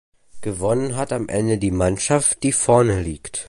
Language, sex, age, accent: German, male, under 19, Deutschland Deutsch